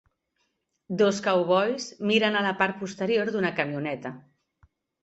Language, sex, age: Catalan, female, 50-59